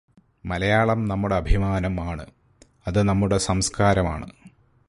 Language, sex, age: Malayalam, male, 40-49